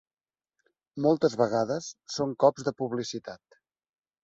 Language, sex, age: Catalan, male, 19-29